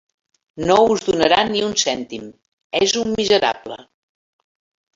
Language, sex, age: Catalan, female, 70-79